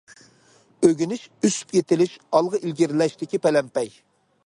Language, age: Uyghur, 30-39